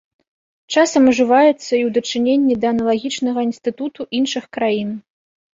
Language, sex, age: Belarusian, female, 19-29